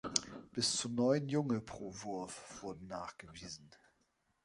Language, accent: German, Deutschland Deutsch